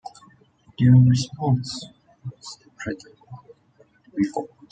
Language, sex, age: English, male, 19-29